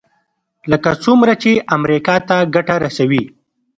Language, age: Pashto, 30-39